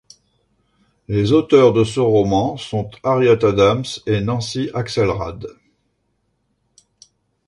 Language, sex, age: French, male, 60-69